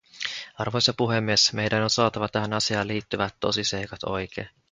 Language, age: Finnish, 19-29